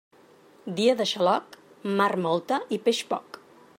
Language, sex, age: Catalan, female, 40-49